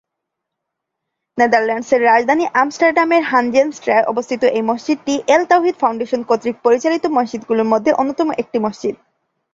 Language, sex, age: Bengali, female, 19-29